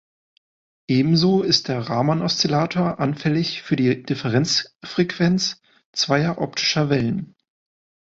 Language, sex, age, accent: German, male, 30-39, Deutschland Deutsch